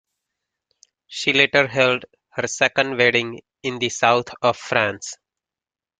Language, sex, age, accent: English, male, 40-49, United States English